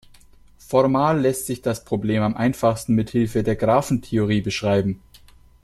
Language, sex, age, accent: German, male, 19-29, Deutschland Deutsch